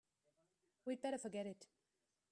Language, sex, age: English, female, 30-39